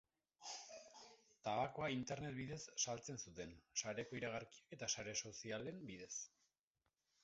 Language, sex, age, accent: Basque, female, 30-39, Mendebalekoa (Araba, Bizkaia, Gipuzkoako mendebaleko herri batzuk)